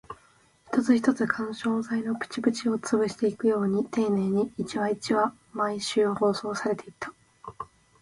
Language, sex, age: Japanese, female, 19-29